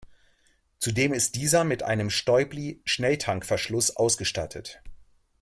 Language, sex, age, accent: German, male, 40-49, Deutschland Deutsch